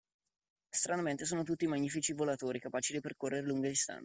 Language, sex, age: Italian, male, 19-29